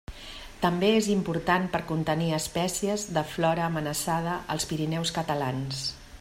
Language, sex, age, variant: Catalan, female, 50-59, Central